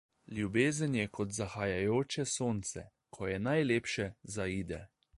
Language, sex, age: Slovenian, male, 19-29